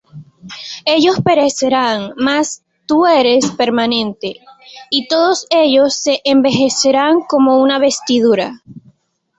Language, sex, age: Spanish, female, 19-29